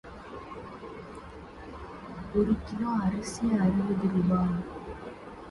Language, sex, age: English, female, 19-29